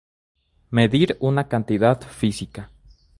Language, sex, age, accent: Spanish, male, 19-29, México